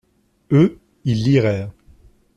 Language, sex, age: French, male, 30-39